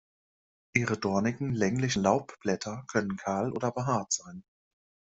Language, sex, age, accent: German, male, 19-29, Deutschland Deutsch